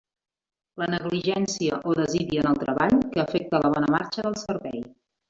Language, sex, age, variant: Catalan, female, 40-49, Central